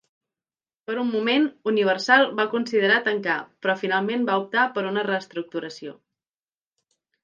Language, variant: Catalan, Central